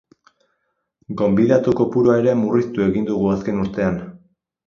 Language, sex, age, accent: Basque, male, 19-29, Erdialdekoa edo Nafarra (Gipuzkoa, Nafarroa)